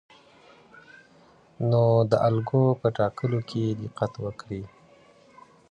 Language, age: Pashto, 30-39